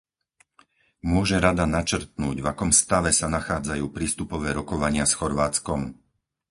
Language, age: Slovak, 50-59